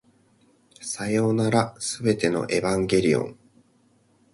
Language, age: Japanese, 30-39